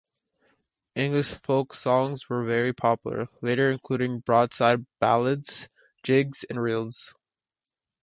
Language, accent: English, Canadian English